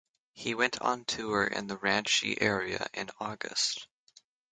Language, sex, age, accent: English, male, under 19, United States English; Canadian English